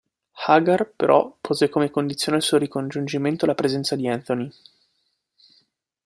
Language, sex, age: Italian, male, 19-29